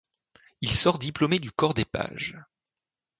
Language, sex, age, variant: French, male, 19-29, Français de métropole